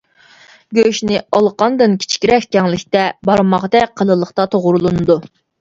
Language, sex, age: Uyghur, female, 19-29